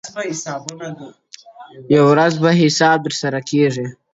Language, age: Pashto, 19-29